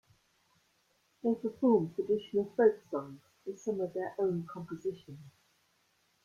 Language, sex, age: English, female, 60-69